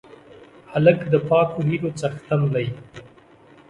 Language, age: Pashto, 40-49